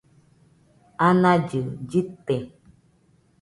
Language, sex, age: Nüpode Huitoto, female, 40-49